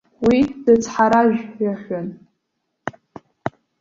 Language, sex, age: Abkhazian, female, under 19